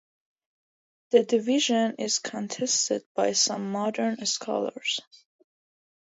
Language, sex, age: English, female, under 19